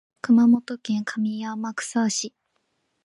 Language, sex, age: Japanese, female, 19-29